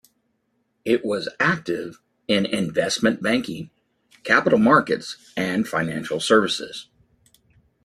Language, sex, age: English, male, 50-59